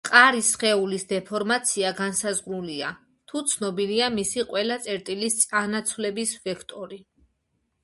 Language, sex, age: Georgian, female, 30-39